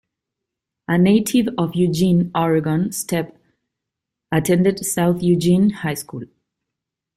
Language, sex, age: English, female, 30-39